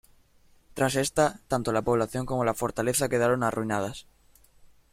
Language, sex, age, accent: Spanish, male, under 19, España: Sur peninsular (Andalucia, Extremadura, Murcia)